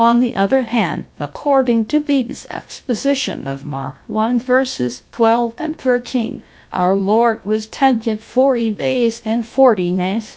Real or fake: fake